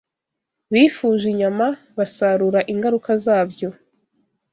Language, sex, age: Kinyarwanda, female, 19-29